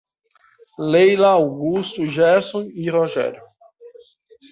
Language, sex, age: Portuguese, male, 40-49